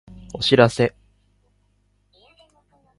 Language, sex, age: Japanese, male, 19-29